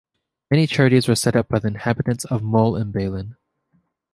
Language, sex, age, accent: English, male, 19-29, Canadian English